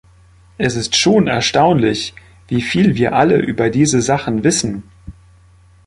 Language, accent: German, Deutschland Deutsch